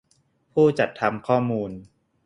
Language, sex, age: Thai, male, 19-29